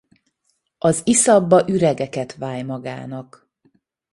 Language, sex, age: Hungarian, female, 30-39